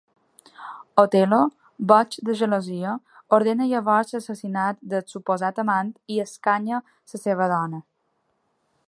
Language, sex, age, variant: Catalan, female, 19-29, Balear